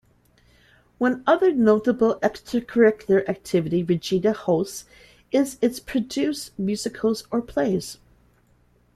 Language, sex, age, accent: English, female, 50-59, United States English